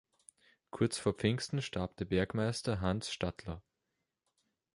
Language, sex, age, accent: German, male, under 19, Österreichisches Deutsch